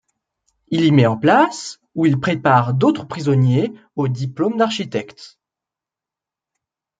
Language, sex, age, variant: French, male, 19-29, Français de métropole